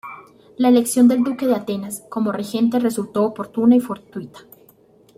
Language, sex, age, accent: Spanish, female, under 19, Andino-Pacífico: Colombia, Perú, Ecuador, oeste de Bolivia y Venezuela andina